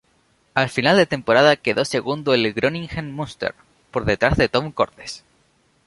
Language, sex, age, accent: Spanish, male, 19-29, España: Islas Canarias